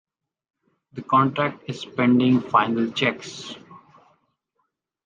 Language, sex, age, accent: English, male, 30-39, India and South Asia (India, Pakistan, Sri Lanka)